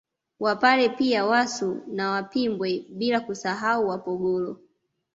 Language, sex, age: Swahili, female, 19-29